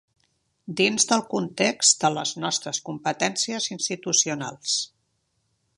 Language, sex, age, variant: Catalan, female, 70-79, Central